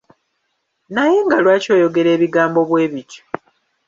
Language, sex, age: Ganda, female, 30-39